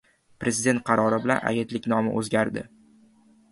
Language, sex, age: Uzbek, male, 19-29